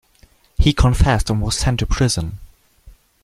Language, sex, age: English, male, under 19